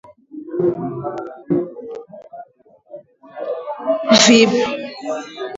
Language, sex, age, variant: Swahili, female, 19-29, Kiswahili cha Bara ya Kenya